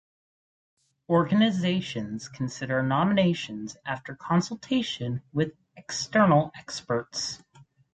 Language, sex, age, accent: English, male, under 19, United States English